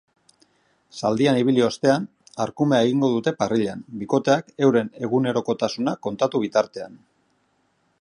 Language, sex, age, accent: Basque, male, 40-49, Mendebalekoa (Araba, Bizkaia, Gipuzkoako mendebaleko herri batzuk)